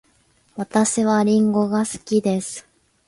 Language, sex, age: Japanese, female, 19-29